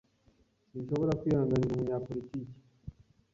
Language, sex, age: Kinyarwanda, male, 19-29